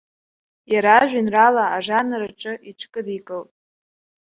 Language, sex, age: Abkhazian, male, under 19